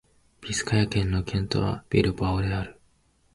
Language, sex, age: Japanese, male, 19-29